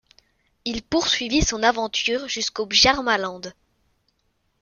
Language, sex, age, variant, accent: French, male, 19-29, Français d'Europe, Français de Belgique